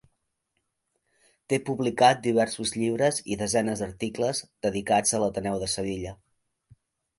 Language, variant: Catalan, Central